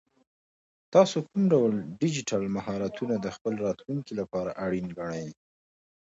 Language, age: Pashto, 30-39